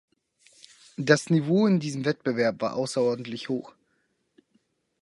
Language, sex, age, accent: German, male, 19-29, Deutschland Deutsch